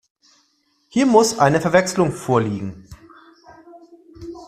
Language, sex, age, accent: German, male, 40-49, Deutschland Deutsch